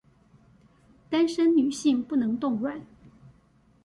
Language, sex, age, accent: Chinese, female, 40-49, 出生地：臺北市